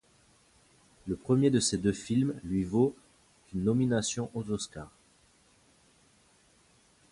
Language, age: French, 30-39